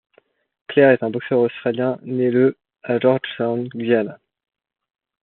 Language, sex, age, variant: French, male, 19-29, Français de métropole